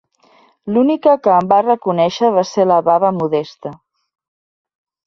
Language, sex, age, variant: Catalan, female, 50-59, Central